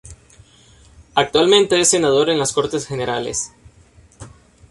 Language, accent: Spanish, América central